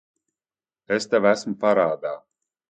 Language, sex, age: Latvian, male, 40-49